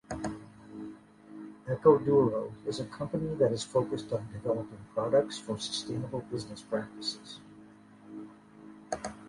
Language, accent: English, United States English